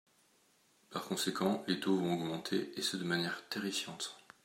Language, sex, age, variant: French, male, 30-39, Français de métropole